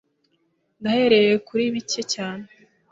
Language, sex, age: Kinyarwanda, female, 30-39